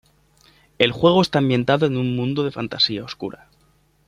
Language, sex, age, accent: Spanish, male, 19-29, España: Centro-Sur peninsular (Madrid, Toledo, Castilla-La Mancha)